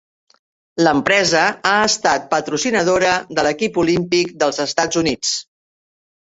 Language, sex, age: Catalan, female, 60-69